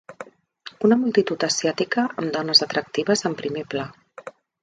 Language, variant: Catalan, Central